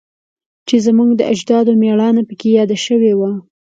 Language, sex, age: Pashto, female, 19-29